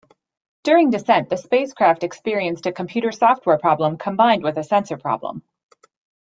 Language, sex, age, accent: English, female, 30-39, United States English